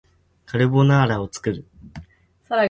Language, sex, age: Japanese, male, 19-29